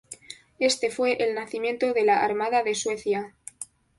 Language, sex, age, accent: Spanish, female, 19-29, España: Centro-Sur peninsular (Madrid, Toledo, Castilla-La Mancha)